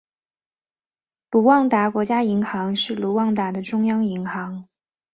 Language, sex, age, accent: Chinese, female, 19-29, 出生地：江苏省